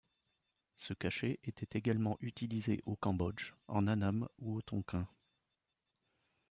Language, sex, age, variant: French, male, 50-59, Français de métropole